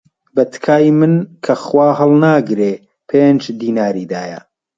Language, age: Central Kurdish, 40-49